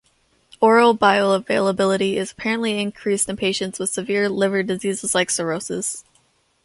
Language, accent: English, United States English